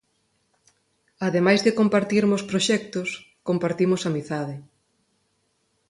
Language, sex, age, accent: Galician, female, 40-49, Neofalante